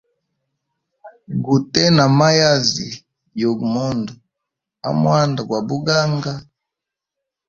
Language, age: Hemba, 19-29